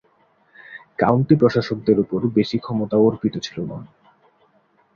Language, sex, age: Bengali, male, 19-29